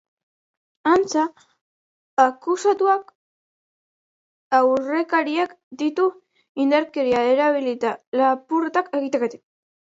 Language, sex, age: Basque, male, 40-49